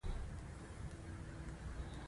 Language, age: Pashto, 19-29